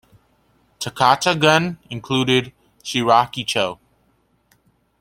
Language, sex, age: English, male, under 19